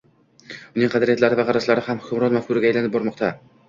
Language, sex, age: Uzbek, male, under 19